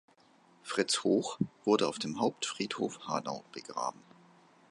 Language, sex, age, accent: German, male, 50-59, Deutschland Deutsch